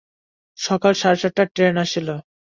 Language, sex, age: Bengali, male, 19-29